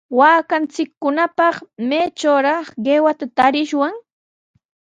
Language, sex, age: Sihuas Ancash Quechua, female, 19-29